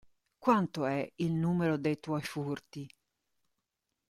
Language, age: Italian, 50-59